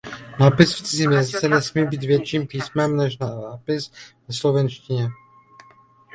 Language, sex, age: Czech, male, 30-39